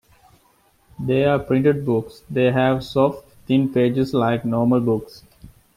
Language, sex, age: English, male, 19-29